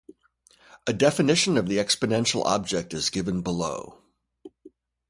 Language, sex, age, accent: English, male, 50-59, United States English